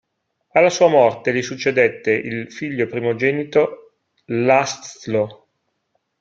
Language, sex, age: Italian, male, 40-49